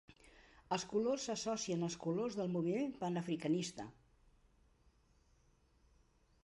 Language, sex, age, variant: Catalan, female, 70-79, Central